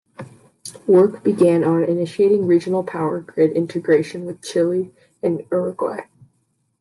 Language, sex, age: English, female, under 19